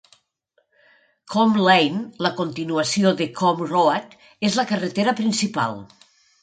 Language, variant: Catalan, Nord-Occidental